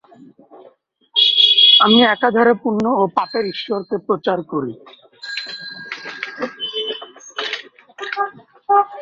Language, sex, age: Bengali, male, 30-39